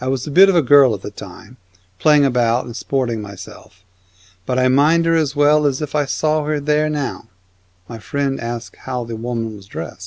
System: none